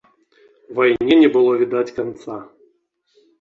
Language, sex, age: Belarusian, male, 30-39